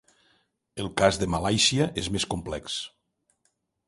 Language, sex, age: Catalan, male, 60-69